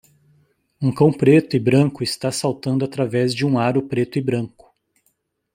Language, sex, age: Portuguese, male, 40-49